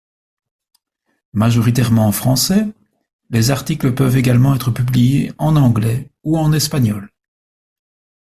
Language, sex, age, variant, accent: French, male, 50-59, Français d'Europe, Français de Belgique